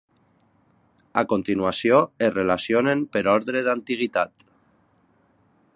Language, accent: Catalan, valencià